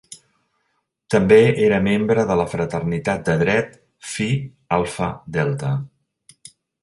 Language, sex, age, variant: Catalan, male, 50-59, Central